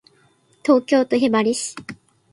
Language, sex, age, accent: Japanese, female, 19-29, 標準語